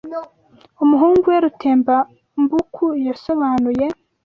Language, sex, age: Kinyarwanda, female, 19-29